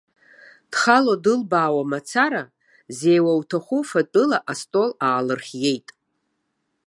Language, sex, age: Abkhazian, female, 50-59